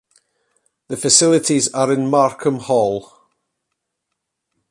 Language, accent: English, Scottish English